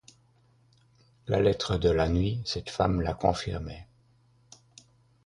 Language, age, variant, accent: French, 60-69, Français d'Europe, Français de Belgique